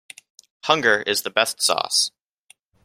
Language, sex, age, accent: English, male, 19-29, United States English